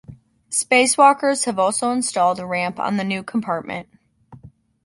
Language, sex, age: English, female, under 19